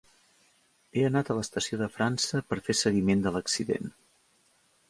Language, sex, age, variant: Catalan, male, 50-59, Central